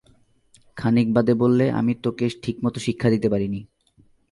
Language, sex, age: Bengali, male, 19-29